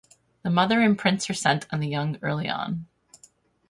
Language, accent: English, United States English; Midwestern